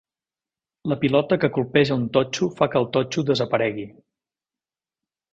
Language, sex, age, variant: Catalan, male, 50-59, Central